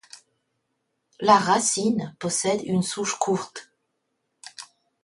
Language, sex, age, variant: French, female, 50-59, Français de métropole